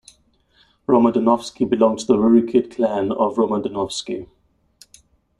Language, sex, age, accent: English, male, 30-39, Southern African (South Africa, Zimbabwe, Namibia)